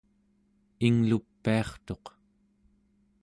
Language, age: Central Yupik, 30-39